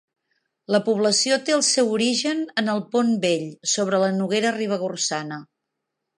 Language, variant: Catalan, Central